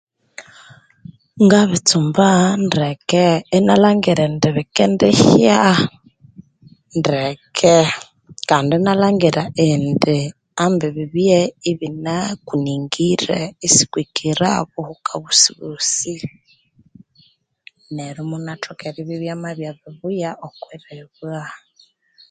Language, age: Konzo, 19-29